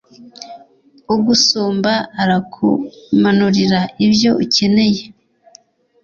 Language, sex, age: Kinyarwanda, female, 19-29